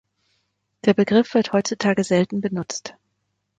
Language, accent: German, Deutschland Deutsch